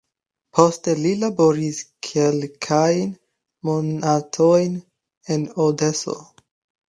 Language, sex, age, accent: Esperanto, male, 19-29, Internacia